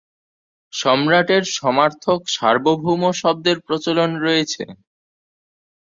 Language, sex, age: Bengali, male, under 19